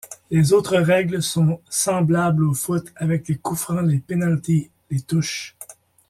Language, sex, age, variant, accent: French, male, 40-49, Français d'Amérique du Nord, Français du Canada